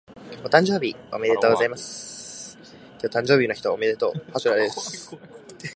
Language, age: Japanese, under 19